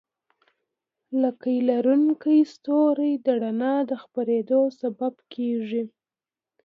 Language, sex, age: Pashto, female, 19-29